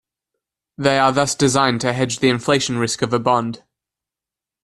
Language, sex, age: English, male, 19-29